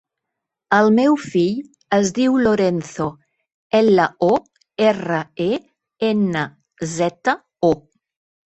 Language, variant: Catalan, Septentrional